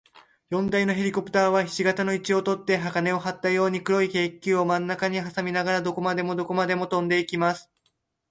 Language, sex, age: Japanese, male, under 19